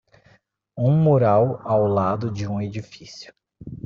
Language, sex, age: Portuguese, male, 19-29